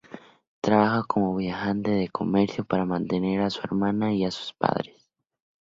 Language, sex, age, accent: Spanish, male, under 19, México